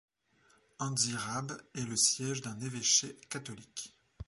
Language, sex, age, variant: French, male, 19-29, Français de métropole